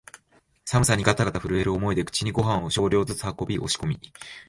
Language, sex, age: Japanese, male, 19-29